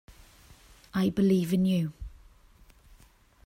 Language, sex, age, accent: English, female, 30-39, England English